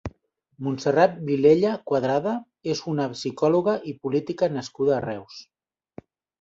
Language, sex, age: Catalan, male, 40-49